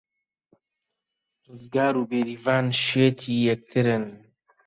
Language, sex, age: Central Kurdish, male, 30-39